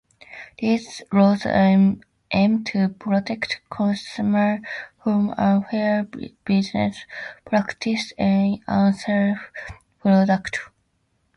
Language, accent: English, United States English